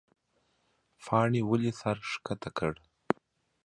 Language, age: Pashto, 19-29